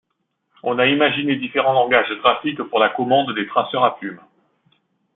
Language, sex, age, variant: French, male, 40-49, Français de métropole